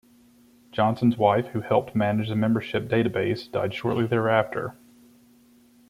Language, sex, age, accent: English, male, 19-29, United States English